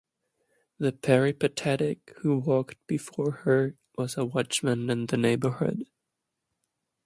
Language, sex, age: English, male, 19-29